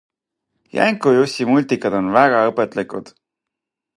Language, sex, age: Estonian, male, 40-49